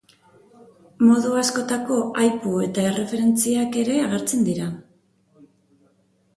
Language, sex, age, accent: Basque, female, 30-39, Mendebalekoa (Araba, Bizkaia, Gipuzkoako mendebaleko herri batzuk)